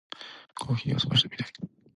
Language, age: Japanese, 19-29